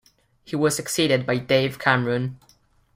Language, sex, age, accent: English, male, under 19, England English